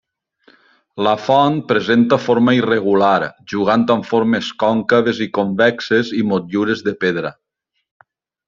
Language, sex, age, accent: Catalan, male, 50-59, valencià